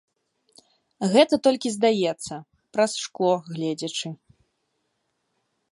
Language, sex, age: Belarusian, female, 19-29